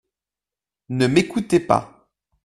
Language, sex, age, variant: French, male, 19-29, Français de métropole